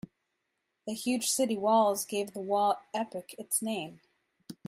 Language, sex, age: English, female, 30-39